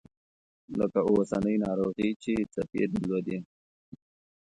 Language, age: Pashto, 30-39